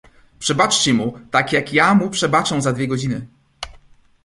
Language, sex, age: Polish, male, 30-39